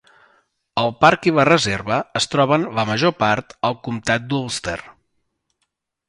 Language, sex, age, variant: Catalan, male, 50-59, Central